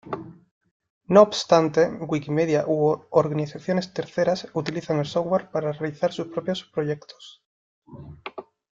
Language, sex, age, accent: Spanish, male, 19-29, España: Sur peninsular (Andalucia, Extremadura, Murcia)